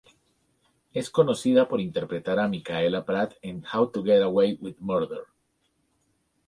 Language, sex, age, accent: Spanish, male, 40-49, Andino-Pacífico: Colombia, Perú, Ecuador, oeste de Bolivia y Venezuela andina